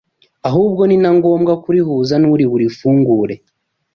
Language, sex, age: Kinyarwanda, male, 30-39